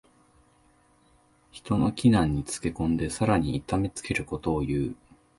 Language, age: Japanese, 19-29